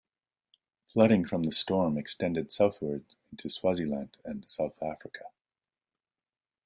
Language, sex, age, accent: English, male, 40-49, Canadian English